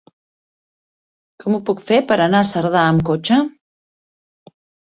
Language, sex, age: Catalan, female, 50-59